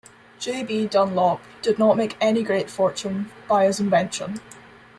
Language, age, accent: English, under 19, Scottish English